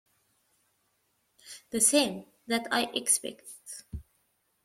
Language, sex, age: English, female, 40-49